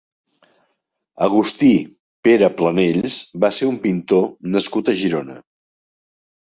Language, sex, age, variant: Catalan, male, 60-69, Central